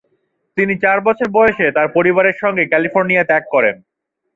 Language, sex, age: Bengali, male, 30-39